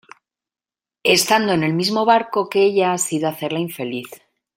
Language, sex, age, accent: Spanish, female, 50-59, España: Norte peninsular (Asturias, Castilla y León, Cantabria, País Vasco, Navarra, Aragón, La Rioja, Guadalajara, Cuenca)